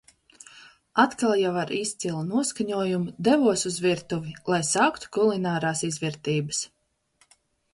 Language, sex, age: Latvian, female, 30-39